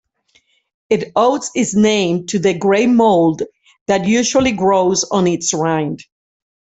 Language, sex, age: English, female, 60-69